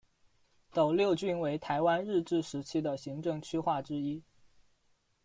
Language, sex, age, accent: Chinese, male, 19-29, 出生地：四川省